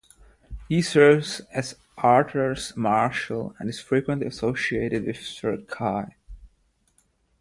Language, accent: English, United States English